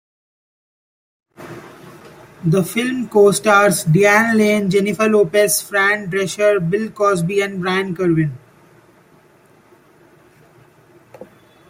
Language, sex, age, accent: English, male, 19-29, India and South Asia (India, Pakistan, Sri Lanka)